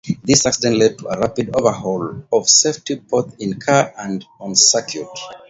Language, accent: English, Kenyan English